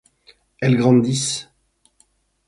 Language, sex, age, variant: French, male, 50-59, Français de métropole